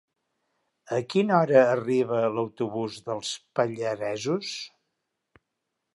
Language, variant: Catalan, Central